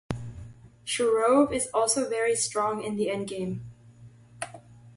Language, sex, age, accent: English, female, under 19, United States English